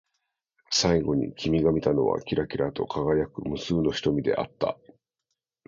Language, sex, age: Japanese, male, 40-49